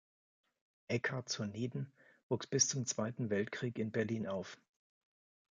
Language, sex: German, male